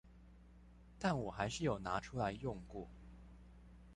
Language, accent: Chinese, 出生地：彰化縣